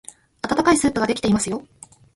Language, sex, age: Japanese, female, 19-29